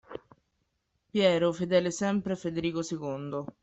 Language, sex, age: Italian, female, 19-29